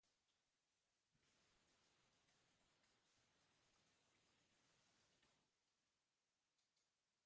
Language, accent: Basque, Mendebalekoa (Araba, Bizkaia, Gipuzkoako mendebaleko herri batzuk)